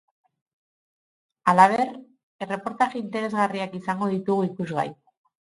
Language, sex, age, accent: Basque, female, 30-39, Mendebalekoa (Araba, Bizkaia, Gipuzkoako mendebaleko herri batzuk)